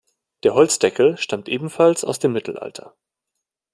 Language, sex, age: German, male, 19-29